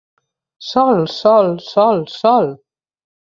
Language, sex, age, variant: Catalan, female, 50-59, Central